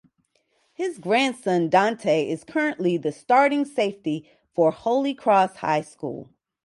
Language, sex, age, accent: English, female, 40-49, United States English